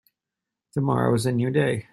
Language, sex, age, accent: English, male, 30-39, United States English